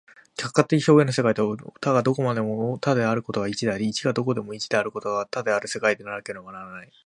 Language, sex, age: Japanese, male, 19-29